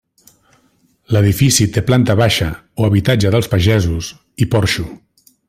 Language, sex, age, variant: Catalan, male, 40-49, Central